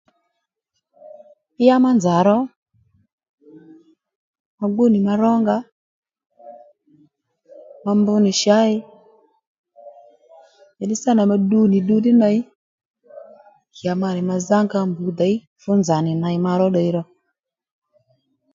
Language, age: Lendu, 19-29